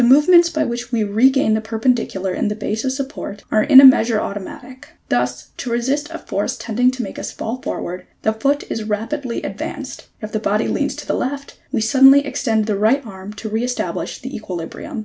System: none